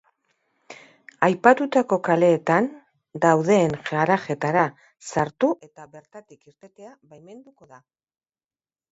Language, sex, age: Basque, female, 50-59